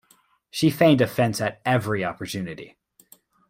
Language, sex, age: English, male, 19-29